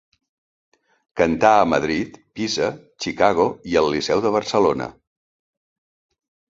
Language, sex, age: Catalan, male, 50-59